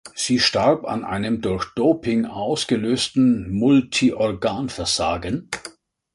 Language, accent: German, Deutschland Deutsch